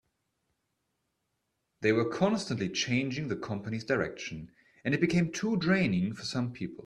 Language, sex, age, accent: English, male, 19-29, England English